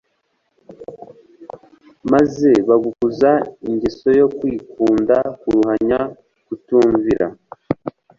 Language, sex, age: Kinyarwanda, male, 19-29